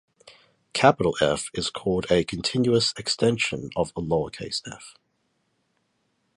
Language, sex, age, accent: English, male, 30-39, Australian English